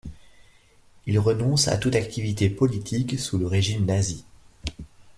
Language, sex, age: French, male, 40-49